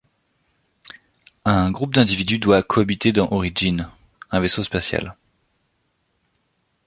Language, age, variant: French, 30-39, Français de métropole